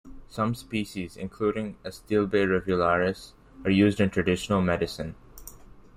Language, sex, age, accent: English, male, under 19, United States English